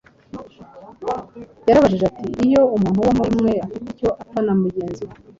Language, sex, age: Kinyarwanda, female, 40-49